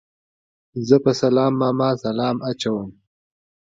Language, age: Pashto, 19-29